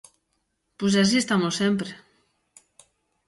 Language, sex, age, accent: Galician, female, 30-39, Oriental (común en zona oriental)